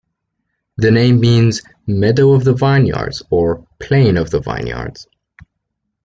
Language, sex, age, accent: English, male, 19-29, England English